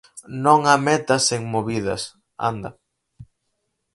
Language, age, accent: Galician, 19-29, Atlántico (seseo e gheada)